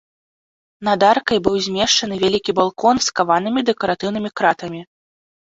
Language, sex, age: Belarusian, female, 19-29